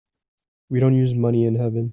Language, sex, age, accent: English, male, 19-29, United States English